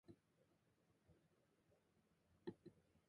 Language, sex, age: English, female, 19-29